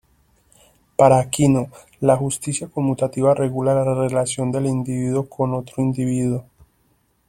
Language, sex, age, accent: Spanish, male, 19-29, Caribe: Cuba, Venezuela, Puerto Rico, República Dominicana, Panamá, Colombia caribeña, México caribeño, Costa del golfo de México